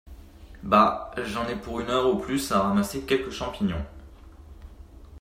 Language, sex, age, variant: French, male, 19-29, Français de métropole